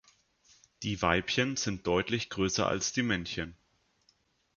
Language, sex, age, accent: German, male, under 19, Deutschland Deutsch